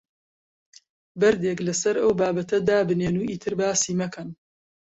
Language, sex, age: Central Kurdish, female, 50-59